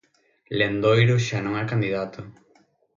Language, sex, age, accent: Galician, male, 19-29, Central (gheada); Oriental (común en zona oriental); Normativo (estándar)